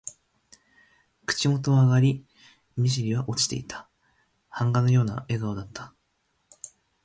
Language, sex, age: Japanese, male, 19-29